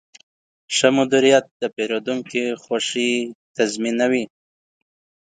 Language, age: Pashto, 19-29